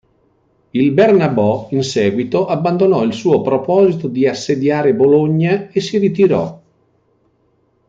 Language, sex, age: Italian, male, 60-69